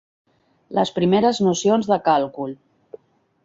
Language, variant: Catalan, Central